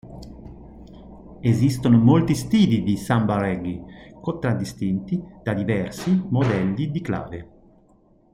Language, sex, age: Italian, male, 50-59